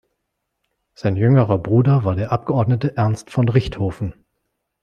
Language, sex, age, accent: German, male, 40-49, Deutschland Deutsch